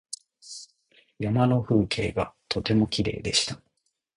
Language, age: Japanese, 30-39